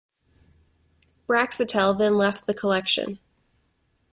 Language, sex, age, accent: English, female, 19-29, United States English